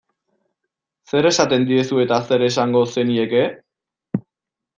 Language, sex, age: Basque, male, 19-29